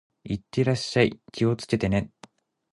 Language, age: Japanese, 30-39